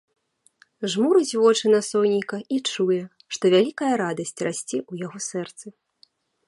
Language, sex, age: Belarusian, female, 30-39